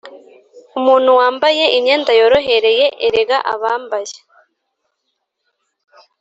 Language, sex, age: Kinyarwanda, female, 19-29